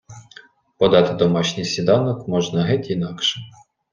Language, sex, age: Ukrainian, male, 30-39